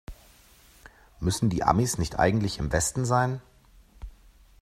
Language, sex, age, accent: German, male, 40-49, Deutschland Deutsch